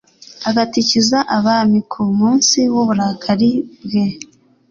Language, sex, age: Kinyarwanda, female, under 19